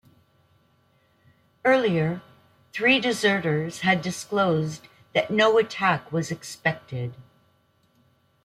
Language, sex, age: English, female, 60-69